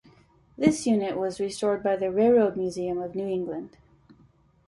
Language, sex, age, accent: English, female, 19-29, United States English